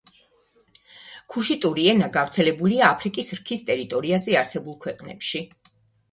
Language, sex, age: Georgian, female, 50-59